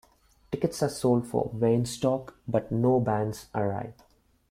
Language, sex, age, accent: English, male, 19-29, India and South Asia (India, Pakistan, Sri Lanka)